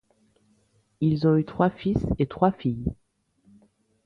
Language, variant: French, Français de métropole